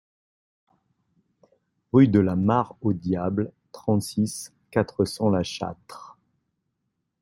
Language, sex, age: French, male, 40-49